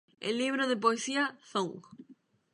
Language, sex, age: Spanish, female, 19-29